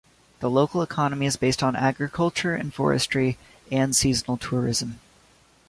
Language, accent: English, United States English